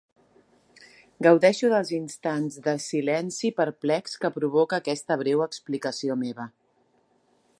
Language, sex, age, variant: Catalan, female, 40-49, Central